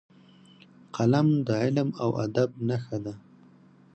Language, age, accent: Pashto, 19-29, معیاري پښتو